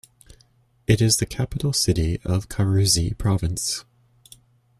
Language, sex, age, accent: English, male, 30-39, United States English